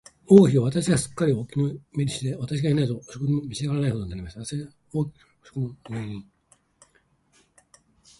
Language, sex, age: Japanese, male, 50-59